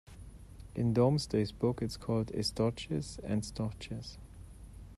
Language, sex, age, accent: English, male, 40-49, England English